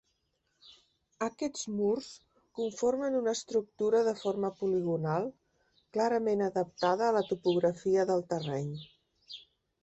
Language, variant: Catalan, Central